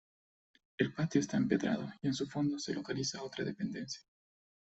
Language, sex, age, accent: Spanish, male, 30-39, América central